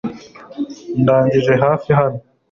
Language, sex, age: Kinyarwanda, male, 19-29